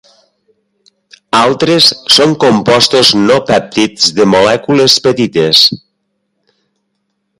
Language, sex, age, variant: Catalan, male, 50-59, Nord-Occidental